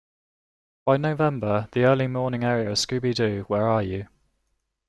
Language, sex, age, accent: English, male, 19-29, England English